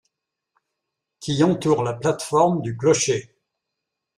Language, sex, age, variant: French, male, 70-79, Français de métropole